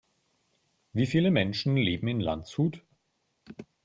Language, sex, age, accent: German, male, 40-49, Deutschland Deutsch